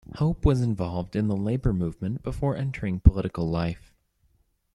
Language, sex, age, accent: English, male, 19-29, United States English